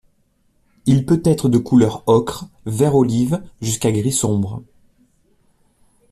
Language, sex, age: French, male, 40-49